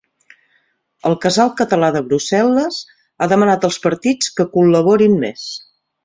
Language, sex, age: Catalan, female, 40-49